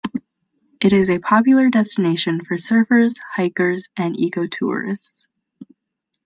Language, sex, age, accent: English, female, under 19, United States English